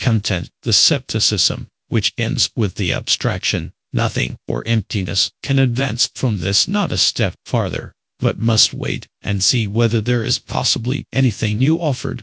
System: TTS, GradTTS